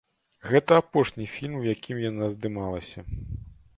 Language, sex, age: Belarusian, male, 40-49